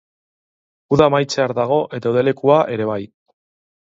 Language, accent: Basque, Mendebalekoa (Araba, Bizkaia, Gipuzkoako mendebaleko herri batzuk)